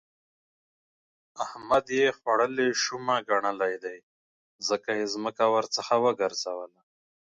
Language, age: Pashto, 30-39